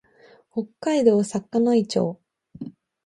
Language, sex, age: Japanese, female, 19-29